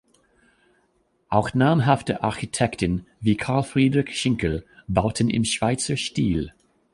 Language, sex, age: German, male, 40-49